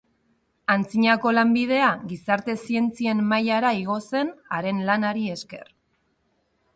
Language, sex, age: Basque, female, 30-39